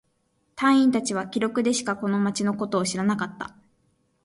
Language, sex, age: Japanese, female, 19-29